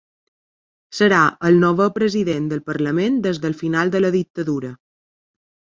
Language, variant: Catalan, Balear